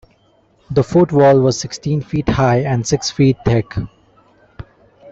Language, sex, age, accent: English, male, 19-29, India and South Asia (India, Pakistan, Sri Lanka)